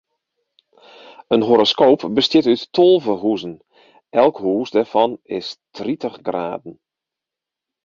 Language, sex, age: Western Frisian, male, 40-49